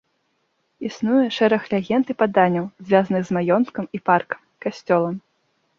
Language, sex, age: Belarusian, female, 19-29